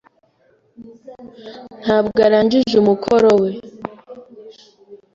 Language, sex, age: Kinyarwanda, female, 19-29